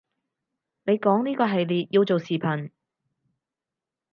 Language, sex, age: Cantonese, female, 30-39